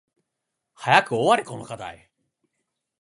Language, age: Japanese, 19-29